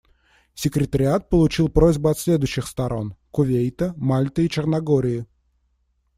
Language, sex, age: Russian, male, 19-29